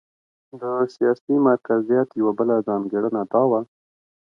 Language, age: Pashto, 30-39